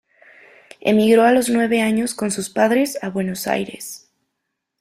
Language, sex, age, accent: Spanish, female, 19-29, México